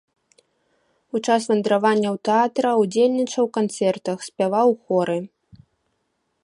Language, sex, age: Belarusian, female, 19-29